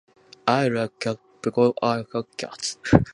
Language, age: Japanese, 19-29